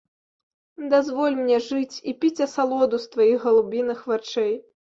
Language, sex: Belarusian, female